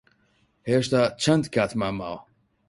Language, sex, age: Central Kurdish, male, 19-29